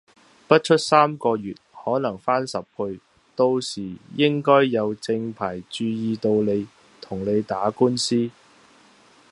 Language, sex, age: Cantonese, male, 30-39